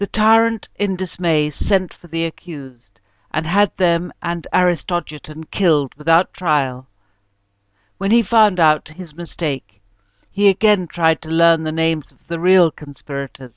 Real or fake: real